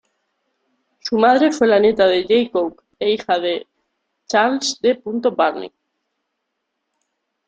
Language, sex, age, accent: Spanish, female, 30-39, España: Centro-Sur peninsular (Madrid, Toledo, Castilla-La Mancha)